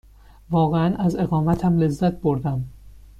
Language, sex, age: Persian, male, 19-29